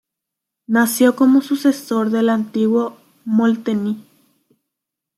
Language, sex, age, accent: Spanish, female, under 19, Rioplatense: Argentina, Uruguay, este de Bolivia, Paraguay